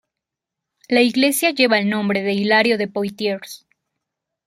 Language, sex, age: Spanish, female, 19-29